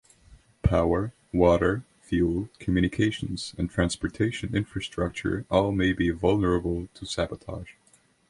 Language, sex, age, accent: English, male, 19-29, United States English